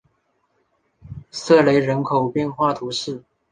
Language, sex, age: Chinese, male, under 19